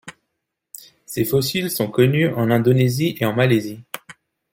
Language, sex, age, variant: French, male, 30-39, Français de métropole